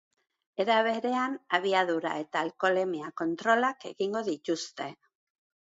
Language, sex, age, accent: Basque, female, 50-59, Erdialdekoa edo Nafarra (Gipuzkoa, Nafarroa)